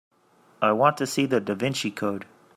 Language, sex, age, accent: English, male, 30-39, United States English